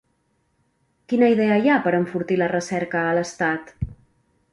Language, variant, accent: Catalan, Central, central